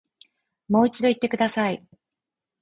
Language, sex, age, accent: Japanese, female, 40-49, 標準語